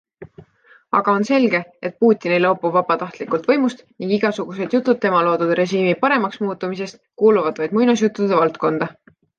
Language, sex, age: Estonian, female, 19-29